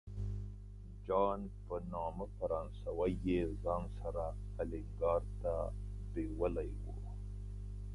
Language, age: Pashto, 40-49